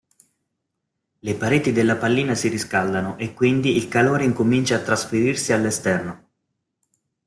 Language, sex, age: Italian, male, 30-39